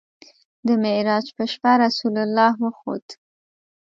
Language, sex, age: Pashto, female, 19-29